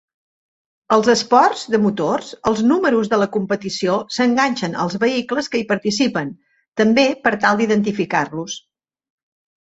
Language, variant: Catalan, Central